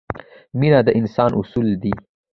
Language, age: Pashto, under 19